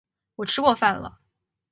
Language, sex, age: Chinese, female, 19-29